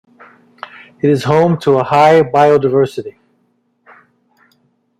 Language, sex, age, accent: English, male, 70-79, United States English